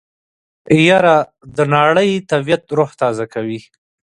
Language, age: Pashto, 30-39